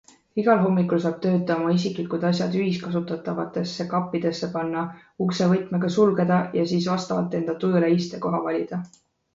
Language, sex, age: Estonian, female, 19-29